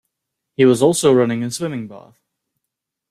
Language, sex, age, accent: English, male, 19-29, England English